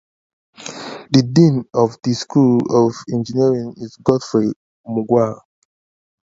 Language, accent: English, United States English; England English; Canadian English